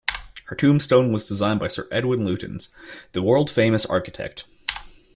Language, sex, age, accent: English, male, 19-29, United States English